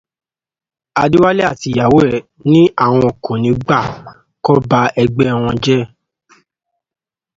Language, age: Yoruba, 19-29